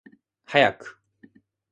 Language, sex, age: Japanese, male, 19-29